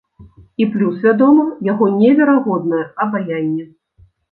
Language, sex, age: Belarusian, female, 40-49